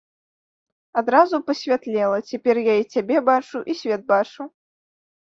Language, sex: Belarusian, female